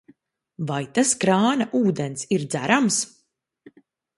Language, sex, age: Latvian, female, 19-29